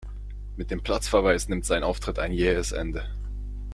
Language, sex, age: German, male, 19-29